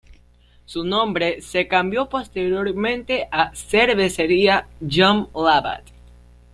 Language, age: Spanish, under 19